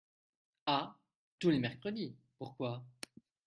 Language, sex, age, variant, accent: French, male, 19-29, Français d'Europe, Français de Belgique